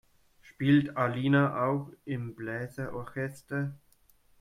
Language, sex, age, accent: German, male, 19-29, Deutschland Deutsch